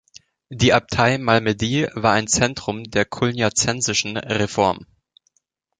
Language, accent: German, Deutschland Deutsch